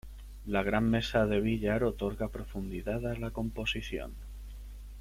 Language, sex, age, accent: Spanish, male, 19-29, España: Sur peninsular (Andalucia, Extremadura, Murcia)